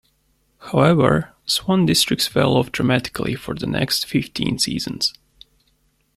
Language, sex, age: English, male, 19-29